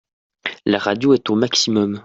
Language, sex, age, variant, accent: French, male, 19-29, Français d'Europe, Français de Suisse